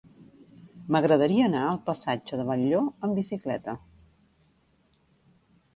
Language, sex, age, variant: Catalan, female, 40-49, Central